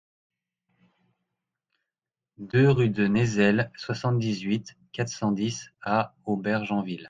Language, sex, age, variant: French, male, 40-49, Français de métropole